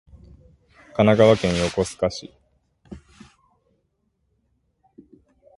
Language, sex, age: Japanese, male, 19-29